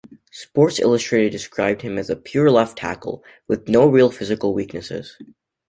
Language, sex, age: English, male, under 19